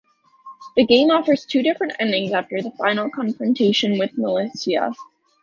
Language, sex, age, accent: English, female, 19-29, United States English